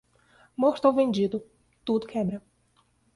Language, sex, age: Portuguese, female, 30-39